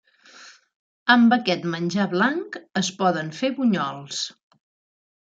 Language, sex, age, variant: Catalan, female, 50-59, Central